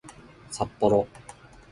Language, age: Japanese, 19-29